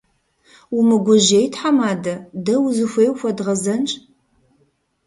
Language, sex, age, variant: Kabardian, female, 40-49, Адыгэбзэ (Къэбэрдей, Кирил, Урысей)